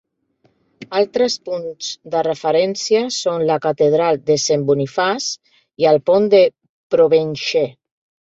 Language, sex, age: Catalan, female, 50-59